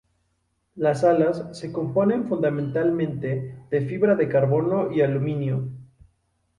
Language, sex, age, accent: Spanish, male, 19-29, México